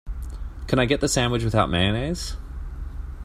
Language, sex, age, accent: English, male, 30-39, Australian English